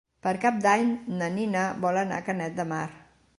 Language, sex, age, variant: Catalan, female, 60-69, Central